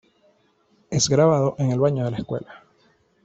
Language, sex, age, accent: Spanish, male, 30-39, Caribe: Cuba, Venezuela, Puerto Rico, República Dominicana, Panamá, Colombia caribeña, México caribeño, Costa del golfo de México